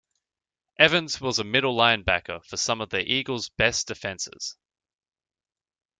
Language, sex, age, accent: English, male, 19-29, Australian English